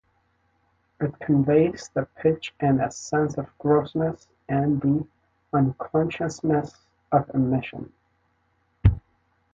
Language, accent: English, United States English